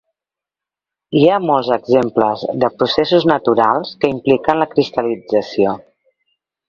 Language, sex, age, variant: Catalan, female, 50-59, Central